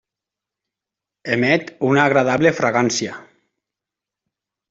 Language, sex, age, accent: Catalan, male, 30-39, valencià